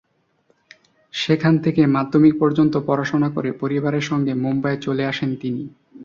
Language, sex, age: Bengali, male, 19-29